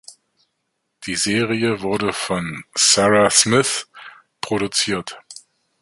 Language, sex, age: German, male, 40-49